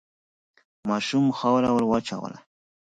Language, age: Pashto, 30-39